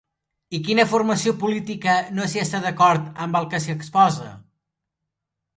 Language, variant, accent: Catalan, Central, central